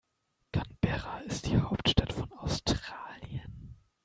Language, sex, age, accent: German, male, 19-29, Deutschland Deutsch